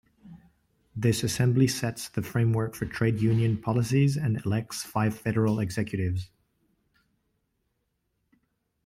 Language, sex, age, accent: English, male, 40-49, United States English